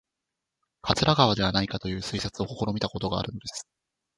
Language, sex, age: Japanese, female, 19-29